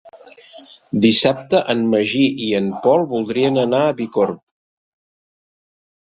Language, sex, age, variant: Catalan, male, 60-69, Central